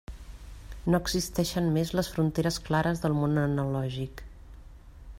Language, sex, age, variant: Catalan, female, 50-59, Central